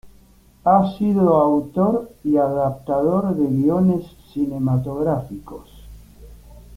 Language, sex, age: Spanish, male, 50-59